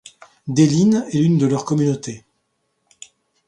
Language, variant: French, Français de métropole